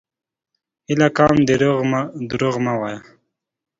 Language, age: Pashto, 19-29